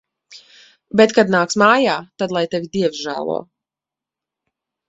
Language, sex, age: Latvian, female, 30-39